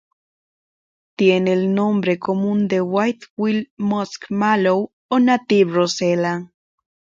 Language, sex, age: Spanish, female, 19-29